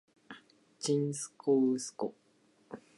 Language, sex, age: Japanese, male, under 19